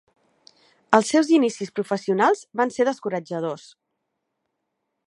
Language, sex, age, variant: Catalan, female, 30-39, Central